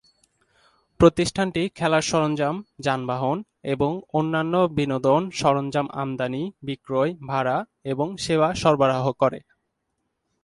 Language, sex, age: Bengali, male, 19-29